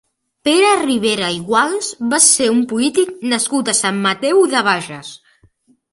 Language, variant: Catalan, Central